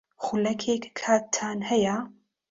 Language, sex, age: Central Kurdish, female, 30-39